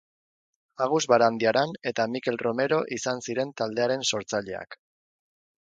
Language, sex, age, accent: Basque, male, 30-39, Erdialdekoa edo Nafarra (Gipuzkoa, Nafarroa)